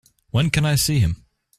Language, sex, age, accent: English, male, under 19, United States English